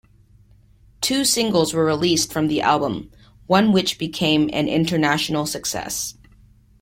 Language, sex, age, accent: English, female, 30-39, United States English